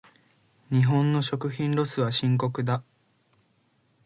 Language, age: Japanese, 19-29